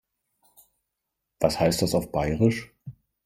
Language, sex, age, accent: German, male, 40-49, Deutschland Deutsch